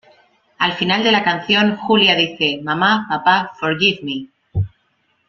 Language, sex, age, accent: Spanish, female, 30-39, España: Centro-Sur peninsular (Madrid, Toledo, Castilla-La Mancha)